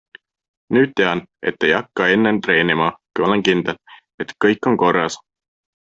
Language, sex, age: Estonian, male, 19-29